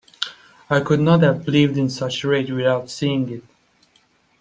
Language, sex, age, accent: English, male, 19-29, United States English